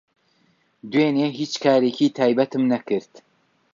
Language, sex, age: Central Kurdish, male, 30-39